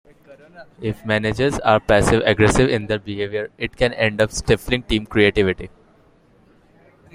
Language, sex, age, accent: English, male, 19-29, India and South Asia (India, Pakistan, Sri Lanka)